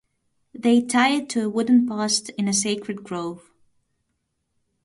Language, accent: English, United States English